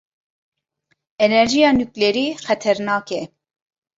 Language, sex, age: Kurdish, female, 30-39